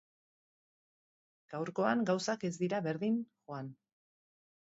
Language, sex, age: Basque, female, 40-49